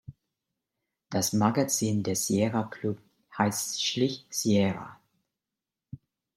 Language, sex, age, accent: German, male, 30-39, Deutschland Deutsch